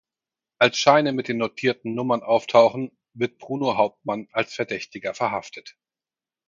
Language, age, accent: German, 40-49, Deutschland Deutsch